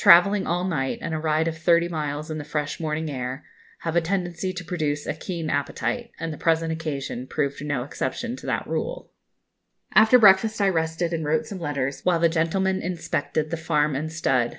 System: none